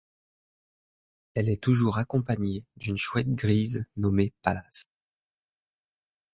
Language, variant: French, Français de métropole